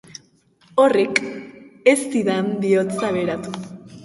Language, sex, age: Basque, female, under 19